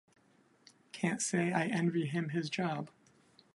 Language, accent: English, United States English